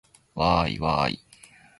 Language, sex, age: Japanese, male, 19-29